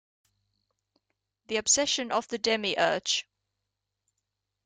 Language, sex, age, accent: English, female, 19-29, England English